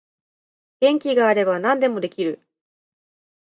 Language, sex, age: Japanese, female, 30-39